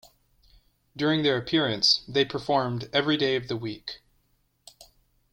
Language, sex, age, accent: English, male, 19-29, United States English